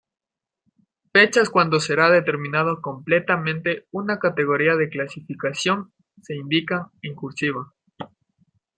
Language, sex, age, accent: Spanish, male, 19-29, Andino-Pacífico: Colombia, Perú, Ecuador, oeste de Bolivia y Venezuela andina